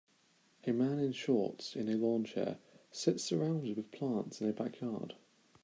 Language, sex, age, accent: English, male, 19-29, England English